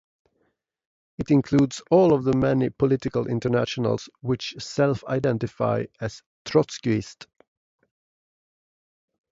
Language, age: English, 40-49